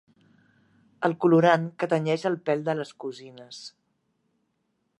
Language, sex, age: Catalan, female, 60-69